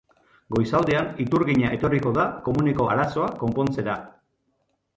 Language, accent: Basque, Mendebalekoa (Araba, Bizkaia, Gipuzkoako mendebaleko herri batzuk)